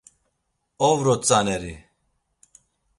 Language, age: Laz, 40-49